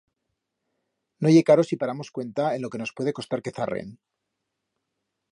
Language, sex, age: Aragonese, male, 40-49